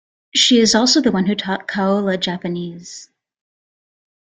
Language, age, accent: English, 19-29, United States English